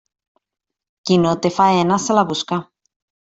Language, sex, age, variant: Catalan, female, 30-39, Central